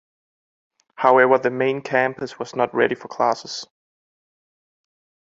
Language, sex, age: English, male, 19-29